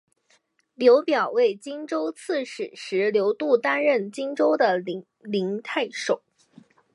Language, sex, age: Chinese, female, 19-29